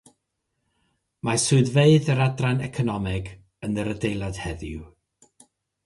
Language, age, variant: Welsh, 60-69, North-Eastern Welsh